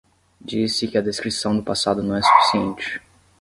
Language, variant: Portuguese, Portuguese (Brasil)